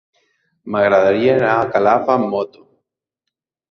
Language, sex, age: Catalan, male, under 19